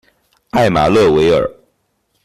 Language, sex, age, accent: Chinese, male, under 19, 出生地：福建省